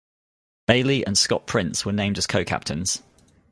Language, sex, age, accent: English, male, 30-39, England English